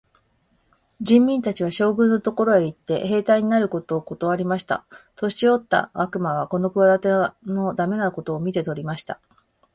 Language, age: Japanese, 40-49